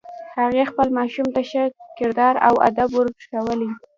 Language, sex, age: Pashto, female, under 19